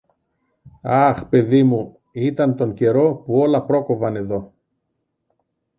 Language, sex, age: Greek, male, 40-49